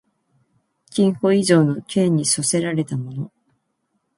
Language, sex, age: Japanese, female, 50-59